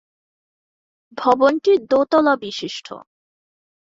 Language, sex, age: Bengali, female, 19-29